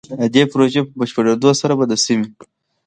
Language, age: Pashto, under 19